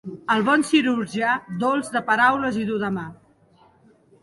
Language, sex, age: Catalan, female, 50-59